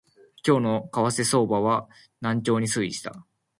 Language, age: Japanese, under 19